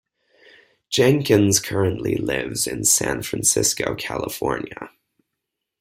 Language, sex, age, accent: English, male, 19-29, United States English